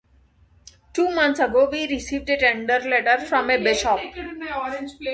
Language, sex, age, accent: English, female, 30-39, India and South Asia (India, Pakistan, Sri Lanka)